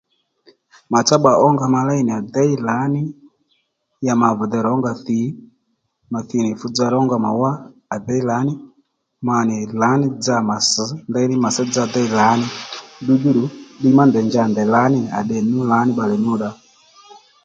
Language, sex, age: Lendu, male, 30-39